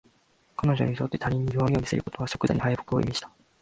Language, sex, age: Japanese, male, 19-29